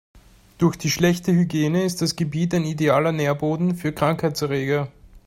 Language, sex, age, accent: German, male, 19-29, Österreichisches Deutsch